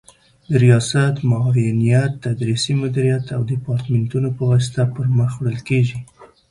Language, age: Pashto, 19-29